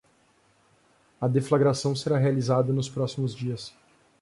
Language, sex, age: Portuguese, male, 19-29